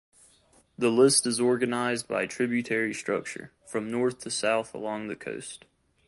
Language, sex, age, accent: English, male, 19-29, United States English